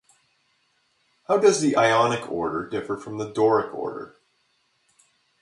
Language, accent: English, Canadian English